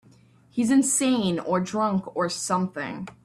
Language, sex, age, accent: English, female, 19-29, United States English